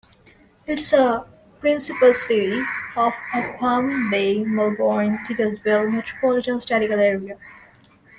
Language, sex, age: English, female, 19-29